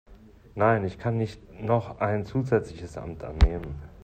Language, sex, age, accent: German, male, 30-39, Deutschland Deutsch